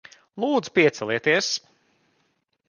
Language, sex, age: Latvian, male, 30-39